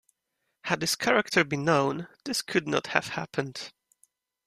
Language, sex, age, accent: English, male, 19-29, England English